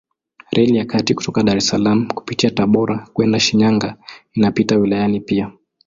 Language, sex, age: Swahili, male, 19-29